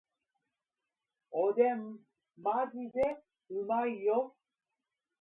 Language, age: Japanese, 30-39